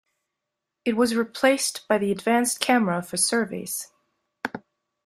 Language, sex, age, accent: English, female, 19-29, United States English